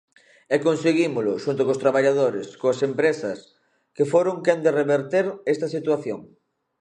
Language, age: Galician, 19-29